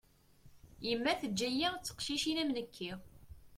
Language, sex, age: Kabyle, female, 19-29